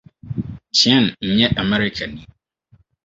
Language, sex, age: Akan, male, 30-39